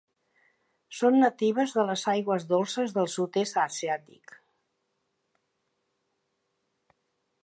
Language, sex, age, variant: Catalan, female, 70-79, Central